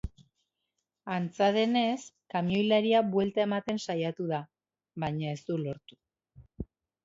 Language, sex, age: Basque, female, 30-39